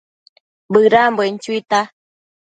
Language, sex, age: Matsés, female, 30-39